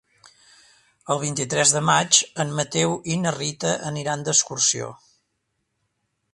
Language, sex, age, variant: Catalan, male, 60-69, Central